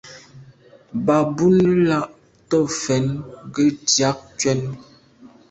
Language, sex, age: Medumba, female, 19-29